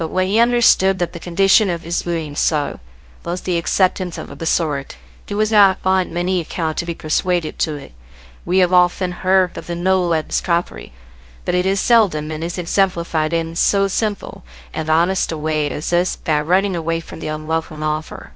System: TTS, VITS